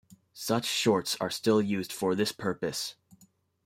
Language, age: English, 19-29